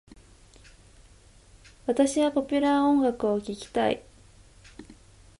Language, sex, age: Japanese, female, 19-29